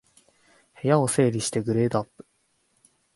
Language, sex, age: Japanese, male, 19-29